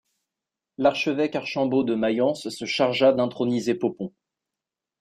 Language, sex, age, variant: French, male, 19-29, Français de métropole